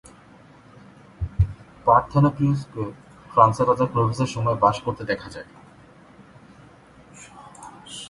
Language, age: Bengali, 30-39